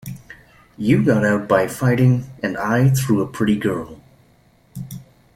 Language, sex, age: English, male, 30-39